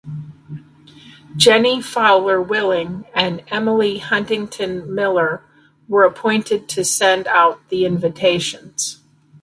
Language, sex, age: English, female, 60-69